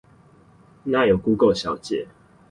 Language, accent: Chinese, 出生地：新北市